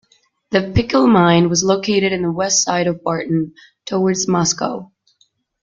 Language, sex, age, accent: English, female, 19-29, United States English